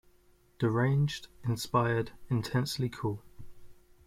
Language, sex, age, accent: English, male, 30-39, England English